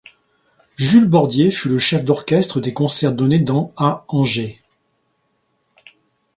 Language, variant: French, Français de métropole